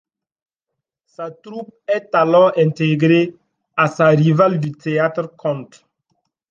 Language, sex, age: French, male, 19-29